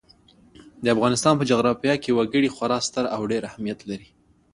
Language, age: Pashto, 19-29